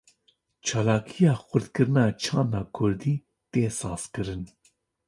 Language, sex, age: Kurdish, male, 30-39